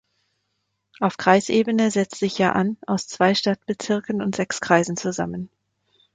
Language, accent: German, Deutschland Deutsch